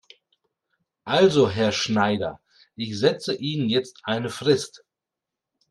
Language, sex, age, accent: German, male, 40-49, Deutschland Deutsch